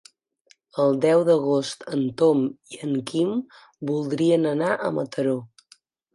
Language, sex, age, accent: Catalan, female, 19-29, gironí